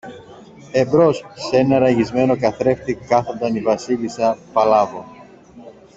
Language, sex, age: Greek, male, 40-49